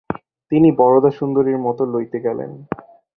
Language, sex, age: Bengali, male, 19-29